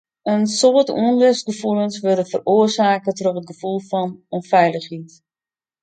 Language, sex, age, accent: Western Frisian, female, 40-49, Wâldfrysk